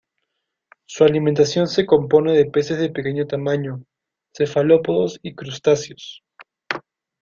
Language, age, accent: Spanish, 19-29, Andino-Pacífico: Colombia, Perú, Ecuador, oeste de Bolivia y Venezuela andina